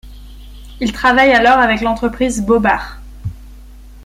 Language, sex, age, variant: French, female, 30-39, Français de métropole